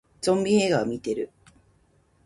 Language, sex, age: Japanese, female, 30-39